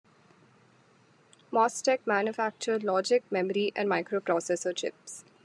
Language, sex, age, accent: English, female, 19-29, India and South Asia (India, Pakistan, Sri Lanka)